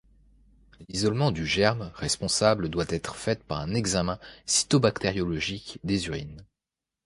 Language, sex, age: French, male, 19-29